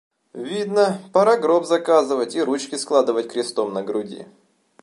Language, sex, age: Russian, male, 19-29